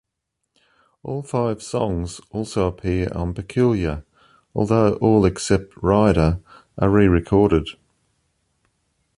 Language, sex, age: English, male, 50-59